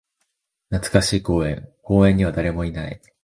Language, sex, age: Japanese, male, under 19